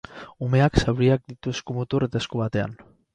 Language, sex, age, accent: Basque, male, 30-39, Mendebalekoa (Araba, Bizkaia, Gipuzkoako mendebaleko herri batzuk)